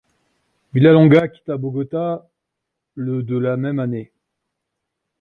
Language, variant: French, Français de métropole